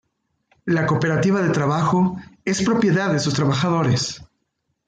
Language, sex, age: Spanish, male, 40-49